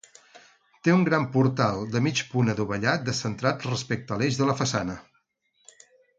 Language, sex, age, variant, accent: Catalan, male, 50-59, Central, central